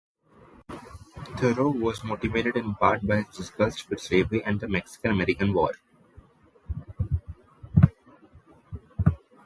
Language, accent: English, India and South Asia (India, Pakistan, Sri Lanka)